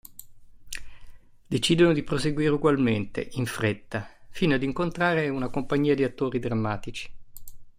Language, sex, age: Italian, male, 50-59